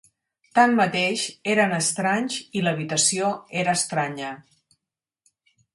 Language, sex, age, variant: Catalan, female, 50-59, Central